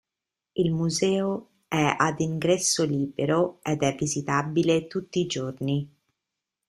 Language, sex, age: Italian, female, 30-39